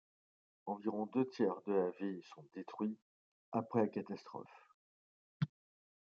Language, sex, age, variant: French, male, 40-49, Français de métropole